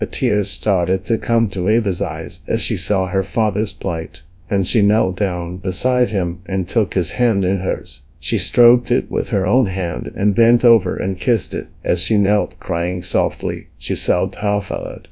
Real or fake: fake